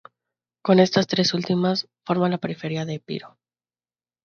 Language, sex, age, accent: Spanish, female, 19-29, México